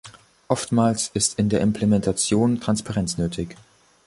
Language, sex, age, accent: German, male, under 19, Deutschland Deutsch